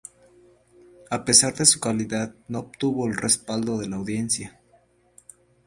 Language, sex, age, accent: Spanish, male, 19-29, México